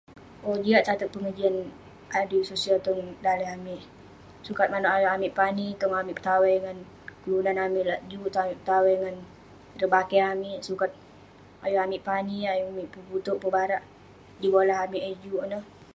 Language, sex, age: Western Penan, female, under 19